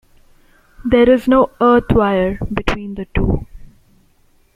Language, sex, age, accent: English, female, 19-29, India and South Asia (India, Pakistan, Sri Lanka)